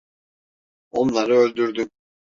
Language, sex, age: Turkish, male, 19-29